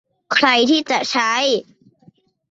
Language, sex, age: Thai, male, 30-39